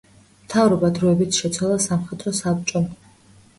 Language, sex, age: Georgian, female, 19-29